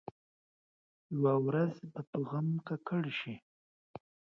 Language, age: Pashto, 19-29